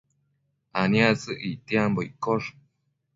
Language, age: Matsés, under 19